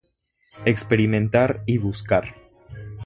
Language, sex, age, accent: Spanish, male, under 19, Andino-Pacífico: Colombia, Perú, Ecuador, oeste de Bolivia y Venezuela andina